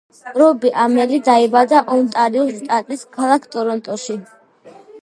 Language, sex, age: Georgian, female, under 19